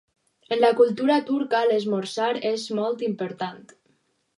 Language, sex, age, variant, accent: Catalan, female, under 19, Alacantí, valencià